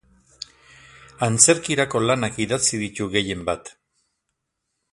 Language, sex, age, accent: Basque, male, 60-69, Erdialdekoa edo Nafarra (Gipuzkoa, Nafarroa)